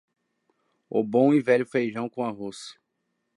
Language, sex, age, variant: Portuguese, male, 19-29, Portuguese (Brasil)